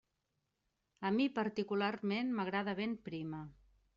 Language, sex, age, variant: Catalan, female, 40-49, Central